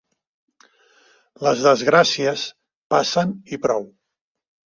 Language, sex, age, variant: Catalan, male, 40-49, Nord-Occidental